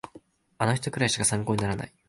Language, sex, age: Japanese, male, 19-29